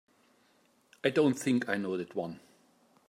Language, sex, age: English, male, 50-59